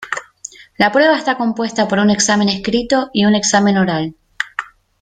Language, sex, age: Spanish, female, 19-29